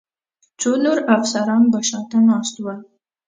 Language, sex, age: Pashto, female, 19-29